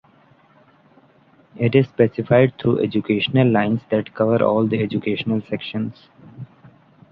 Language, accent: English, India and South Asia (India, Pakistan, Sri Lanka)